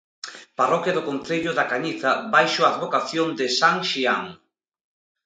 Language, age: Galician, 40-49